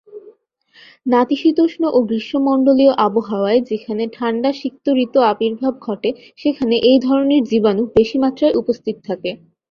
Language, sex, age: Bengali, female, 19-29